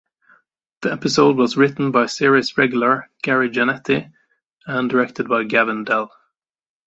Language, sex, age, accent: English, male, 30-39, United States English